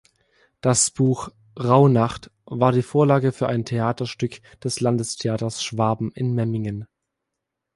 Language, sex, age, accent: German, male, 19-29, Deutschland Deutsch